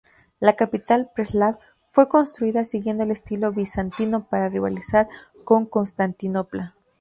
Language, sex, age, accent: Spanish, female, 19-29, México